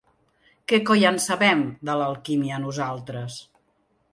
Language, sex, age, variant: Catalan, female, 50-59, Central